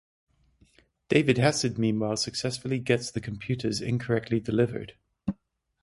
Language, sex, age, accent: English, male, 40-49, United States English; England English